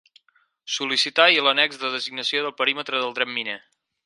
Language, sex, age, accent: Catalan, male, 19-29, Garrotxi